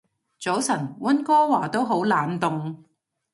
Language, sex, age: Cantonese, female, 40-49